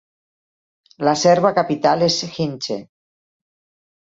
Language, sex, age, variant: Catalan, female, 40-49, Central